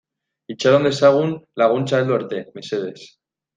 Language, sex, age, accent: Basque, male, 19-29, Mendebalekoa (Araba, Bizkaia, Gipuzkoako mendebaleko herri batzuk)